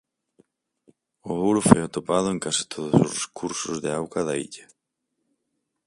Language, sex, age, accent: Galician, male, 19-29, Central (gheada)